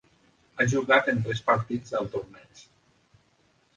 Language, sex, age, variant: Catalan, male, 50-59, Central